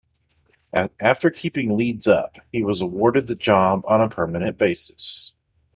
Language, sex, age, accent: English, male, 19-29, United States English